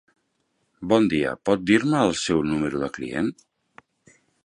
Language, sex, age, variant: Catalan, male, 40-49, Central